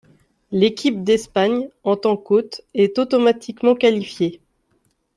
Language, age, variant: French, 19-29, Français de métropole